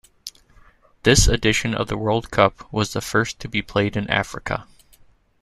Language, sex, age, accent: English, male, 30-39, United States English